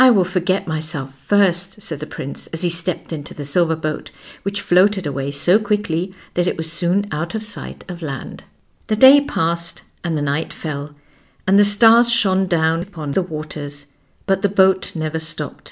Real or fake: real